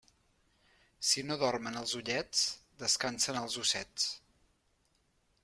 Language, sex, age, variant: Catalan, male, 40-49, Central